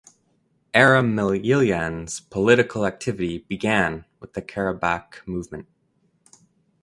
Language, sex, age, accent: English, male, 30-39, Canadian English